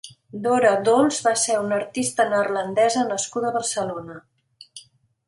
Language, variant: Catalan, Central